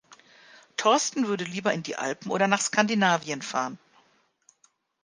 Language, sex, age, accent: German, female, 50-59, Deutschland Deutsch